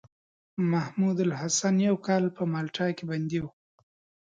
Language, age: Pashto, 30-39